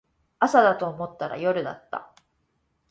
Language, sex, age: Japanese, female, 19-29